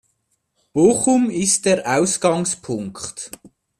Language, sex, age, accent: German, male, 40-49, Schweizerdeutsch